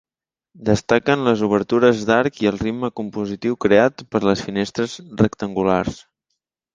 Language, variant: Catalan, Central